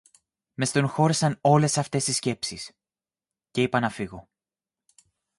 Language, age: Greek, 19-29